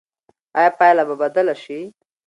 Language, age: Pashto, 19-29